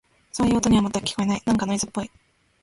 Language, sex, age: Japanese, female, 19-29